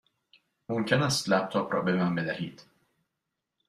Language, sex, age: Persian, male, 30-39